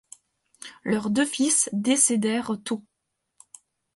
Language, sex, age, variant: French, female, 30-39, Français de métropole